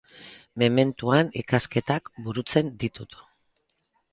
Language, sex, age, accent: Basque, female, 50-59, Mendebalekoa (Araba, Bizkaia, Gipuzkoako mendebaleko herri batzuk)